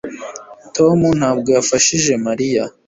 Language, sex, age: Kinyarwanda, male, under 19